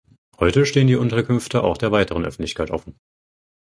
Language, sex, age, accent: German, male, 19-29, Deutschland Deutsch